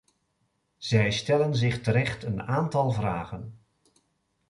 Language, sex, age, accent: Dutch, male, 50-59, Nederlands Nederlands